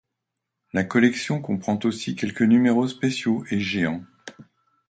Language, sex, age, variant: French, male, 60-69, Français de métropole